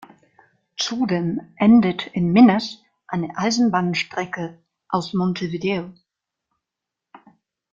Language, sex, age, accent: German, female, 19-29, Deutschland Deutsch